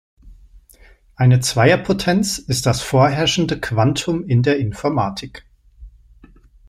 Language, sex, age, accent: German, male, 30-39, Deutschland Deutsch